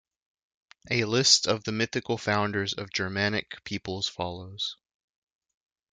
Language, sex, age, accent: English, male, 19-29, United States English